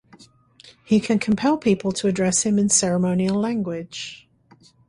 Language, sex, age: English, female, 60-69